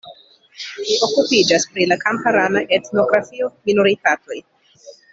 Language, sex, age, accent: Esperanto, female, 19-29, Internacia